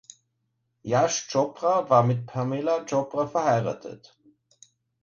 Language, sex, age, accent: German, male, 19-29, Österreichisches Deutsch